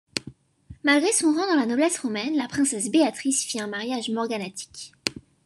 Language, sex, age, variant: French, female, under 19, Français de métropole